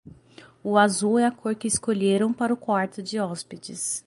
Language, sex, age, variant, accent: Portuguese, female, 30-39, Portuguese (Brasil), Paulista